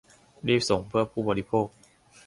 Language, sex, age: Thai, male, under 19